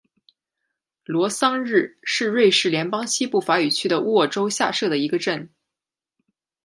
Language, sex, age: Chinese, female, 19-29